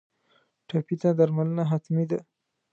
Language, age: Pashto, 19-29